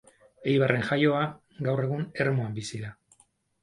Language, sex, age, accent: Basque, male, 60-69, Mendebalekoa (Araba, Bizkaia, Gipuzkoako mendebaleko herri batzuk)